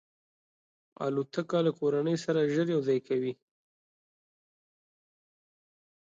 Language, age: Pashto, 30-39